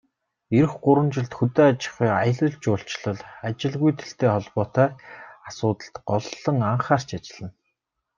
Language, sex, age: Mongolian, male, 19-29